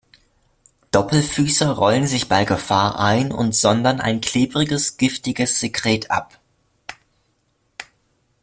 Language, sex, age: German, male, under 19